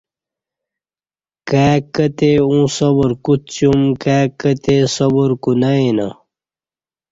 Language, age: Kati, 19-29